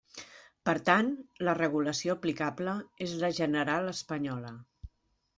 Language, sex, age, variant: Catalan, female, 50-59, Central